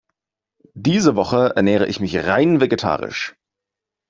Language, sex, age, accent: German, male, 19-29, Deutschland Deutsch